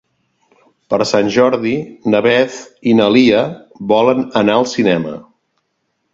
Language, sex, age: Catalan, male, 60-69